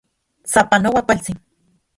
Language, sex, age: Central Puebla Nahuatl, female, 40-49